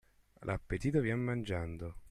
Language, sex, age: Italian, male, 19-29